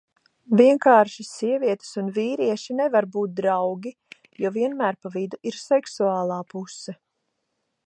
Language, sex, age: Latvian, female, 40-49